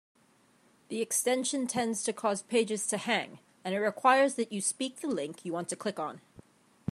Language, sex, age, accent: English, female, 30-39, United States English